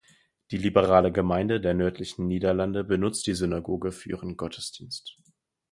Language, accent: German, Deutschland Deutsch